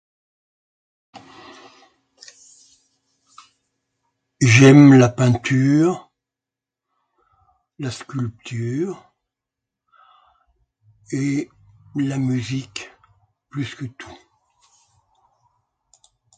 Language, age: French, 70-79